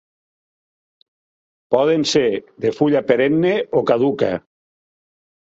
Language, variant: Catalan, Nord-Occidental